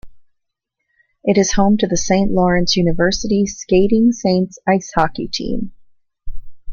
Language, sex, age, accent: English, female, 30-39, United States English